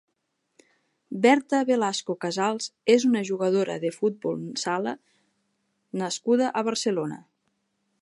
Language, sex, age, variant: Catalan, female, 30-39, Nord-Occidental